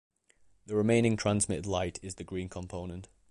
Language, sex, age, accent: English, male, under 19, England English